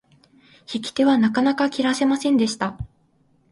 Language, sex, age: Japanese, female, 19-29